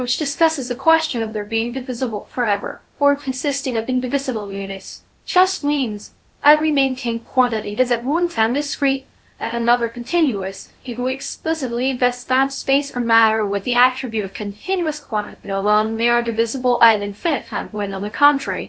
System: TTS, VITS